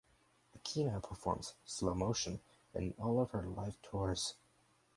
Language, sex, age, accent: English, male, under 19, United States English